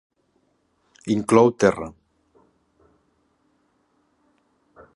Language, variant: Catalan, Central